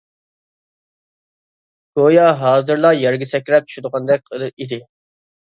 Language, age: Uyghur, 19-29